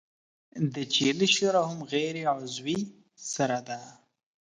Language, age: Pashto, 19-29